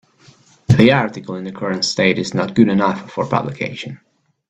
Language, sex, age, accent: English, male, 30-39, United States English